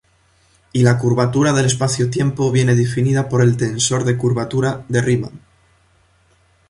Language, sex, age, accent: Spanish, male, 19-29, España: Norte peninsular (Asturias, Castilla y León, Cantabria, País Vasco, Navarra, Aragón, La Rioja, Guadalajara, Cuenca)